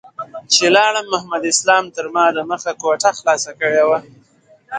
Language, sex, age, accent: Pashto, male, 19-29, معیاري پښتو